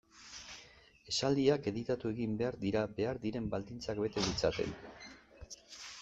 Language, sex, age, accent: Basque, male, 60-69, Erdialdekoa edo Nafarra (Gipuzkoa, Nafarroa)